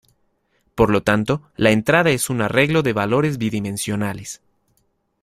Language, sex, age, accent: Spanish, male, 30-39, México